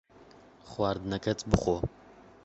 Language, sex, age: Central Kurdish, male, under 19